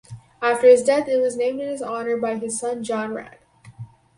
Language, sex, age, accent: English, female, under 19, United States English